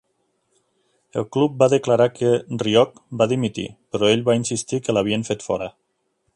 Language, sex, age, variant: Catalan, male, 40-49, Nord-Occidental